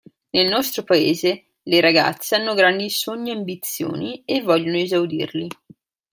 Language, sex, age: Italian, female, 19-29